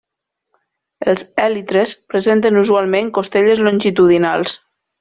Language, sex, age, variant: Catalan, female, 40-49, Nord-Occidental